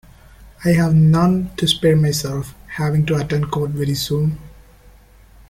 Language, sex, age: English, male, 19-29